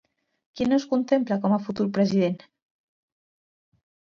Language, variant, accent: Catalan, Central, central